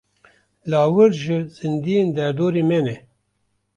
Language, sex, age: Kurdish, male, 50-59